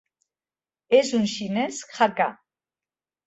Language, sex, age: Catalan, female, 60-69